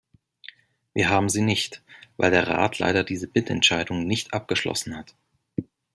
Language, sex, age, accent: German, male, 19-29, Schweizerdeutsch